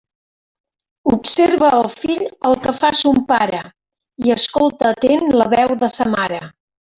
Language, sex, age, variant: Catalan, female, 60-69, Central